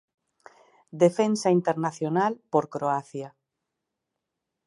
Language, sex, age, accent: Galician, female, 40-49, Oriental (común en zona oriental)